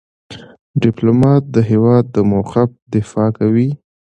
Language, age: Pashto, 19-29